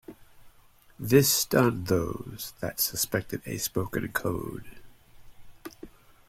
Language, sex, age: English, male, 50-59